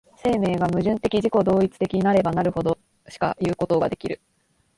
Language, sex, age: Japanese, female, 19-29